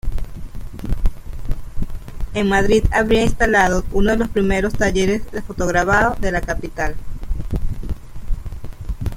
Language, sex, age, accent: Spanish, female, 19-29, Caribe: Cuba, Venezuela, Puerto Rico, República Dominicana, Panamá, Colombia caribeña, México caribeño, Costa del golfo de México